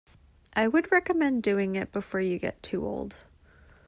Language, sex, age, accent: English, female, 19-29, United States English